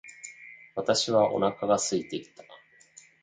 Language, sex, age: Japanese, male, 30-39